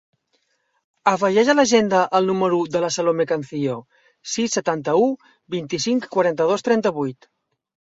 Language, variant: Catalan, Central